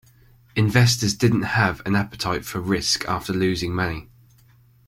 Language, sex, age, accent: English, male, 19-29, England English